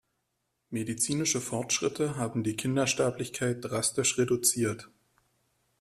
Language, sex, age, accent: German, male, 30-39, Deutschland Deutsch